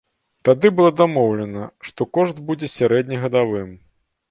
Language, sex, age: Belarusian, male, 40-49